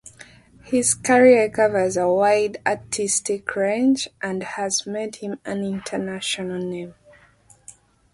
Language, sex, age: English, female, 19-29